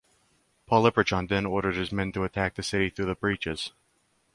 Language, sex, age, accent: English, male, 19-29, United States English